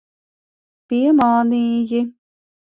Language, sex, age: Latvian, female, 40-49